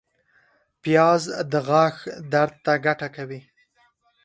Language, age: Pashto, under 19